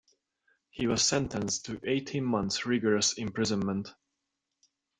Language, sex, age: English, male, 19-29